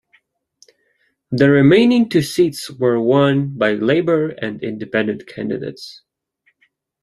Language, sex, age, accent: English, male, 19-29, Canadian English